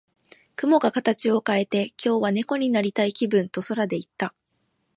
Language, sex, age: Japanese, female, 19-29